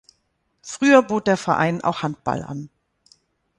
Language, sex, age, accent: German, female, 50-59, Deutschland Deutsch